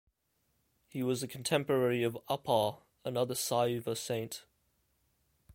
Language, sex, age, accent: English, male, 19-29, Australian English